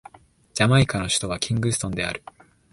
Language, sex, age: Japanese, male, 19-29